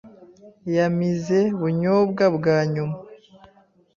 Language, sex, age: Kinyarwanda, female, 30-39